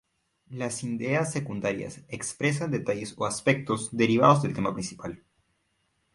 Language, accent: Spanish, Andino-Pacífico: Colombia, Perú, Ecuador, oeste de Bolivia y Venezuela andina